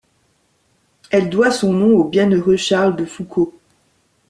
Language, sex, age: French, female, 40-49